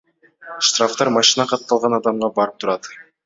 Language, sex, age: Kyrgyz, male, 19-29